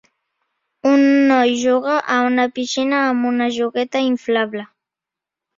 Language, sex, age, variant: Catalan, male, under 19, Central